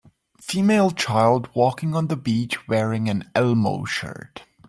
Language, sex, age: English, male, 30-39